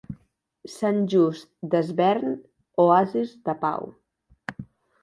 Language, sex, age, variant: Catalan, male, 19-29, Central